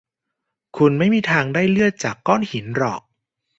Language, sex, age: Thai, male, 30-39